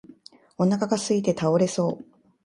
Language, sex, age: Japanese, female, 40-49